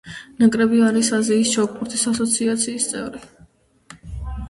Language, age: Georgian, under 19